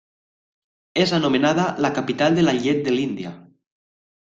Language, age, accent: Catalan, under 19, valencià